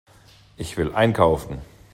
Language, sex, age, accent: German, male, 40-49, Deutschland Deutsch